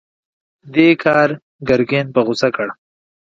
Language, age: Pashto, 19-29